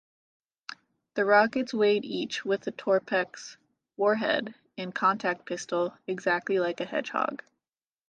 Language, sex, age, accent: English, female, 19-29, United States English